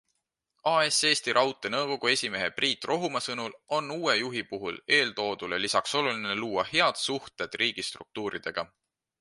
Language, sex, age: Estonian, male, 19-29